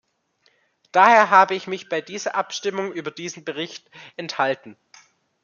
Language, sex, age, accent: German, male, under 19, Deutschland Deutsch